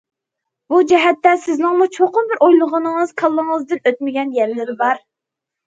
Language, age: Uyghur, under 19